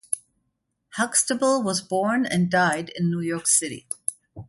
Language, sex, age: English, female, 50-59